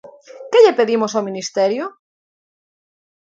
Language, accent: Galician, Normativo (estándar)